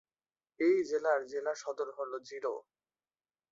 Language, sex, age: Bengali, male, 19-29